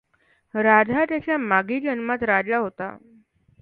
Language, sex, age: Marathi, female, under 19